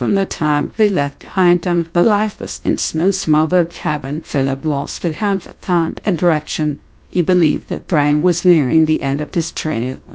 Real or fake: fake